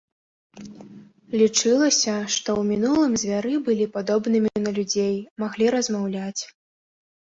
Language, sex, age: Belarusian, female, 19-29